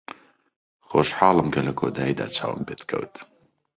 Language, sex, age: Central Kurdish, male, under 19